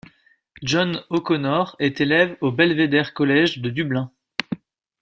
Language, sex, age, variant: French, male, 30-39, Français de métropole